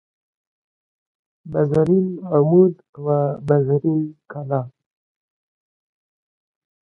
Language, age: Pashto, 30-39